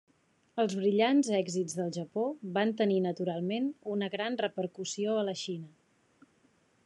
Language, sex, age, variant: Catalan, female, 40-49, Central